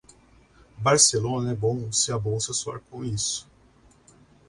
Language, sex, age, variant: Portuguese, male, 40-49, Portuguese (Brasil)